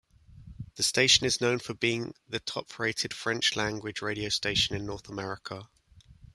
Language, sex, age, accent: English, male, 30-39, England English